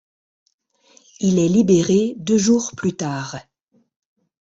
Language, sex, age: French, female, 50-59